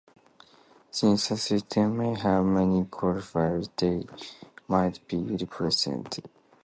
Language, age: English, 19-29